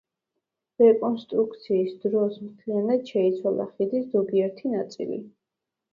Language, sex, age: Georgian, female, under 19